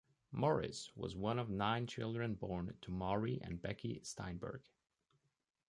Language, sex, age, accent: English, male, 30-39, United States English